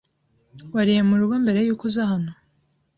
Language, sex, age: Kinyarwanda, female, 19-29